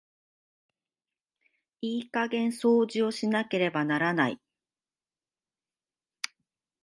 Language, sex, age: Japanese, female, 40-49